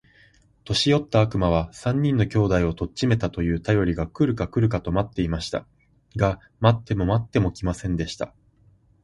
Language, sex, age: Japanese, male, 19-29